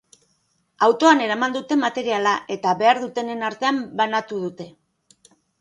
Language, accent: Basque, Erdialdekoa edo Nafarra (Gipuzkoa, Nafarroa)